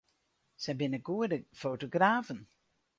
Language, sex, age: Western Frisian, female, 60-69